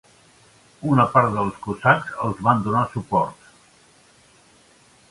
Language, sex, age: Catalan, male, 60-69